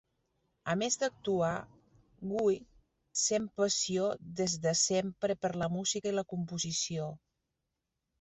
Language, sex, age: Catalan, female, 50-59